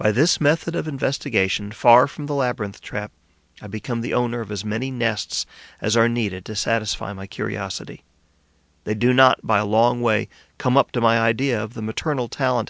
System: none